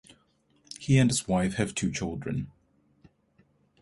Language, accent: English, Southern African (South Africa, Zimbabwe, Namibia)